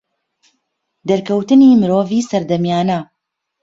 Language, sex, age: Central Kurdish, female, 30-39